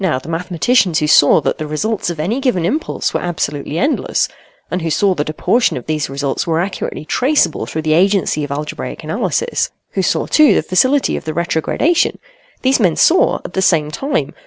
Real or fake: real